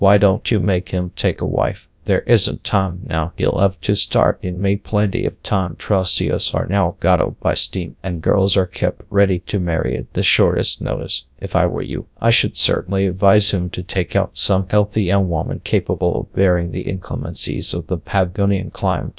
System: TTS, GradTTS